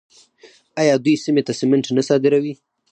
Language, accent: Pashto, معیاري پښتو